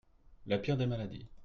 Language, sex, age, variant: French, male, 30-39, Français de métropole